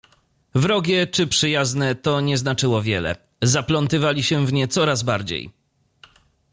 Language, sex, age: Polish, male, 30-39